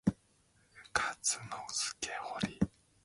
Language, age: English, 19-29